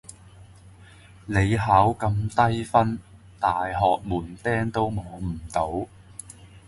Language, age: Cantonese, 30-39